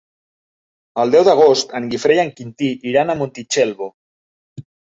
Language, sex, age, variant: Catalan, male, 40-49, Central